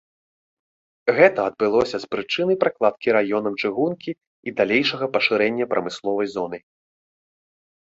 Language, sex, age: Belarusian, male, 19-29